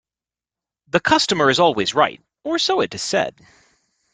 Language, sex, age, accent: English, male, 40-49, United States English